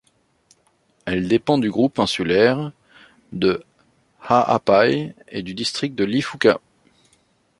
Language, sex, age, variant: French, male, 30-39, Français de métropole